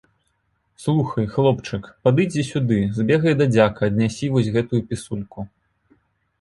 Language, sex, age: Belarusian, male, 19-29